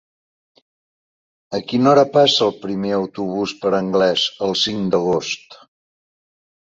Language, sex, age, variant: Catalan, male, 60-69, Central